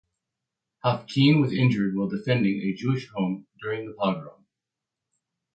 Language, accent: English, United States English